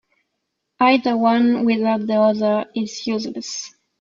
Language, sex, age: English, female, 19-29